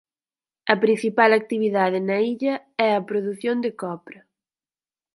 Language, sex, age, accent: Galician, female, 19-29, Central (sen gheada)